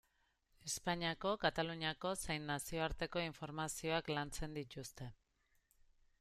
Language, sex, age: Basque, female, 40-49